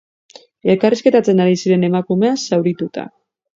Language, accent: Basque, Mendebalekoa (Araba, Bizkaia, Gipuzkoako mendebaleko herri batzuk)